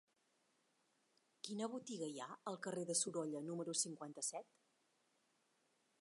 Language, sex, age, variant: Catalan, female, 40-49, Septentrional